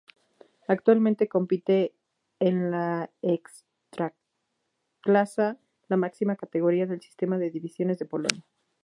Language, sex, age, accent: Spanish, female, 19-29, México